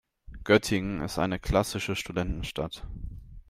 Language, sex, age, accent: German, male, 19-29, Deutschland Deutsch